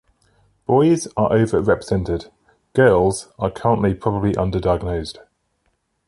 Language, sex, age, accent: English, male, 30-39, England English